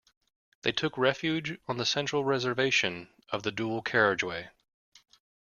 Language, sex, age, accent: English, male, 30-39, United States English